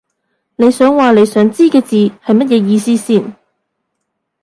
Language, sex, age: Cantonese, female, 30-39